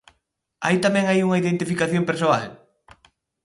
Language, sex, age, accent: Galician, male, 30-39, Oriental (común en zona oriental)